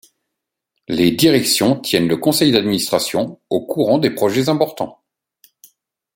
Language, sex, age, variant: French, male, 40-49, Français de métropole